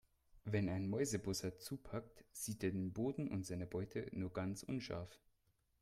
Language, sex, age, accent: German, male, 19-29, Deutschland Deutsch